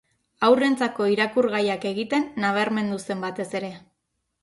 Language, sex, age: Basque, female, 30-39